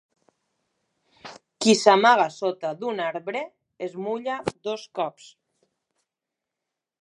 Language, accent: Catalan, valencià